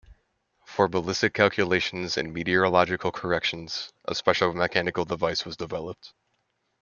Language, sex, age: English, male, under 19